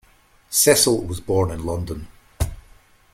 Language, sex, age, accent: English, male, 50-59, Scottish English